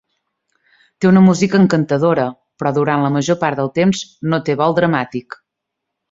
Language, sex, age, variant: Catalan, female, 30-39, Central